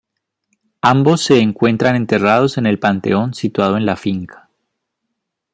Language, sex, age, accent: Spanish, male, 19-29, Andino-Pacífico: Colombia, Perú, Ecuador, oeste de Bolivia y Venezuela andina